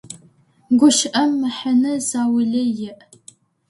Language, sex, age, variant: Adyghe, female, under 19, Адыгабзэ (Кирил, пстэумэ зэдыряе)